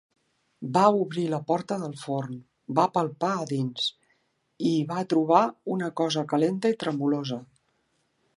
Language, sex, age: Catalan, female, 60-69